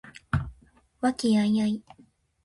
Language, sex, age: Japanese, female, 19-29